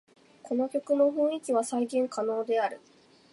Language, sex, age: Japanese, female, 19-29